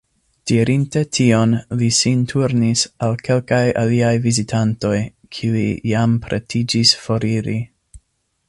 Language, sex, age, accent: Esperanto, male, 30-39, Internacia